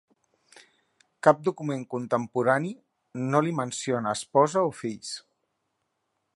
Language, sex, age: Catalan, male, 40-49